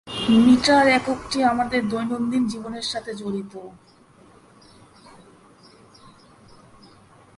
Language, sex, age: Bengali, female, 19-29